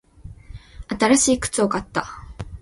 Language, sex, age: Japanese, female, 19-29